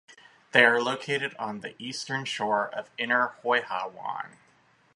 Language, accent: English, United States English